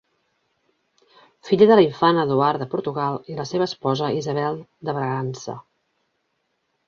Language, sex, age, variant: Catalan, female, 40-49, Central